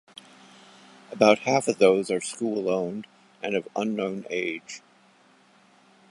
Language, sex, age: English, male, 70-79